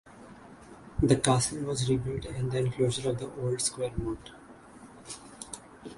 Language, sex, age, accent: English, male, under 19, Canadian English; India and South Asia (India, Pakistan, Sri Lanka)